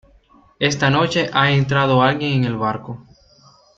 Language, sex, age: Spanish, male, 19-29